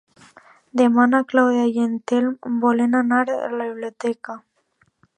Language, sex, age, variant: Catalan, female, under 19, Alacantí